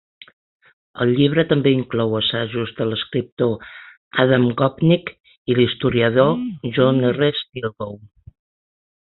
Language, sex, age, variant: Catalan, female, 60-69, Central